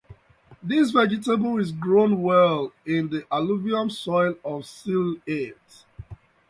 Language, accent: English, United States English